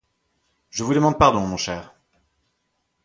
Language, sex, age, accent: French, male, 30-39, Français de Belgique